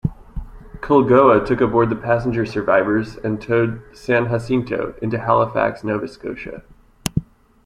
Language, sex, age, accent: English, male, 19-29, United States English